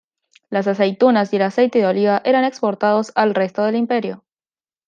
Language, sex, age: Spanish, female, 19-29